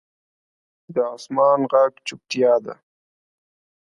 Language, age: Pashto, 30-39